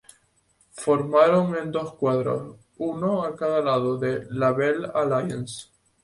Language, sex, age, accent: Spanish, male, 19-29, España: Islas Canarias